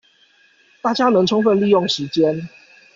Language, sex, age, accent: Chinese, male, 30-39, 出生地：臺北市